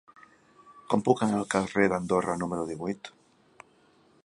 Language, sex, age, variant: Catalan, male, 50-59, Central